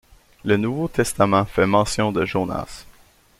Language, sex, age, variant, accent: French, male, 30-39, Français d'Amérique du Nord, Français du Canada